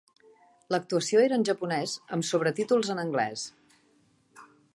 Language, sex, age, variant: Catalan, female, 40-49, Central